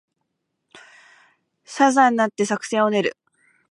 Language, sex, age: Japanese, female, 19-29